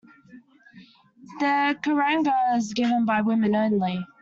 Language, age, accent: English, under 19, Australian English